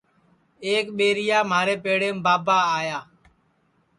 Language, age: Sansi, 19-29